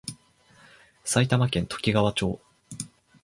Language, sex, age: Japanese, male, 19-29